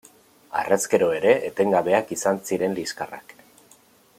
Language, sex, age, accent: Basque, male, 30-39, Erdialdekoa edo Nafarra (Gipuzkoa, Nafarroa)